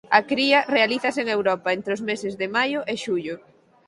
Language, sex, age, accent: Galician, female, 19-29, Normativo (estándar)